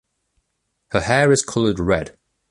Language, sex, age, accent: English, male, under 19, England English